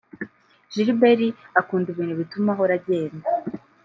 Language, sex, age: Kinyarwanda, male, 19-29